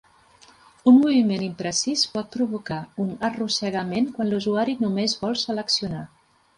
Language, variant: Catalan, Central